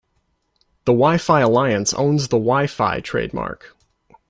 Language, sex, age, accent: English, male, 19-29, United States English